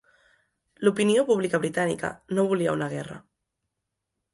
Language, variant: Catalan, Central